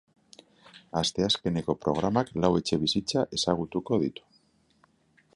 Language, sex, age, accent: Basque, male, 40-49, Mendebalekoa (Araba, Bizkaia, Gipuzkoako mendebaleko herri batzuk)